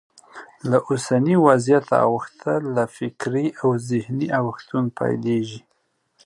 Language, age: Pashto, 40-49